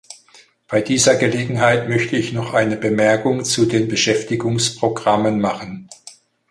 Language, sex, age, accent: German, male, 60-69, Deutschland Deutsch